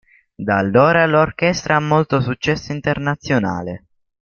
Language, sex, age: Italian, male, under 19